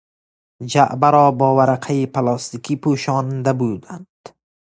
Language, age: Persian, 19-29